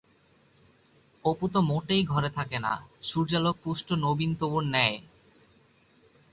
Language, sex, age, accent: Bengali, male, under 19, প্রমিত